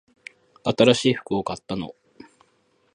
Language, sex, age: Japanese, male, 30-39